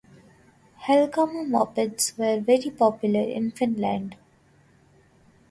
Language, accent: English, India and South Asia (India, Pakistan, Sri Lanka)